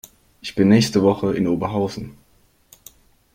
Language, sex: German, male